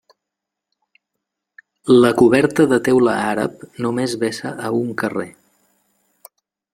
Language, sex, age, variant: Catalan, male, 50-59, Central